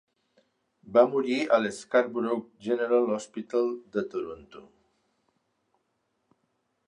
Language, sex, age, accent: Catalan, male, 60-69, Neutre